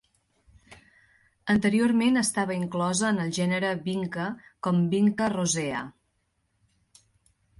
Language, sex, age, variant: Catalan, female, 30-39, Central